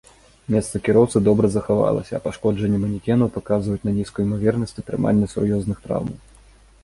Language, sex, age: Belarusian, male, 30-39